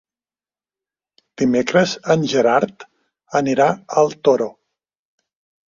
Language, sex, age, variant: Catalan, male, 40-49, Nord-Occidental